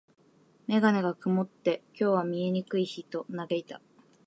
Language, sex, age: Japanese, female, 19-29